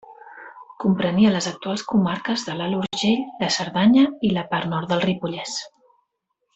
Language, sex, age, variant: Catalan, female, 50-59, Central